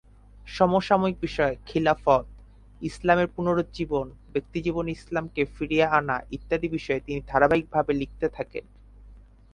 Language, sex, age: Bengali, male, 19-29